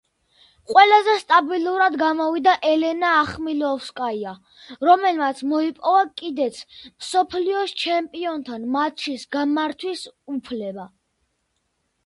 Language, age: Georgian, under 19